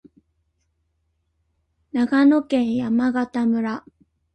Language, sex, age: Japanese, female, 19-29